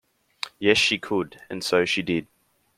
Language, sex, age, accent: English, male, under 19, Australian English